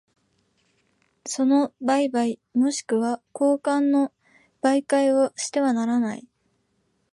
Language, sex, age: Japanese, female, 19-29